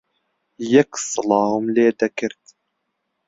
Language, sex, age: Central Kurdish, male, under 19